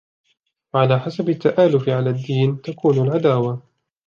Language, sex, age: Arabic, male, 19-29